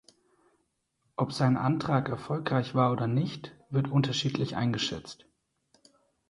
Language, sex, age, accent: German, male, 30-39, Deutschland Deutsch